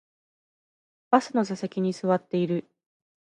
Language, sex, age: Japanese, female, 30-39